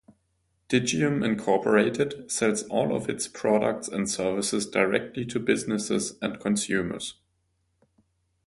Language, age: English, 19-29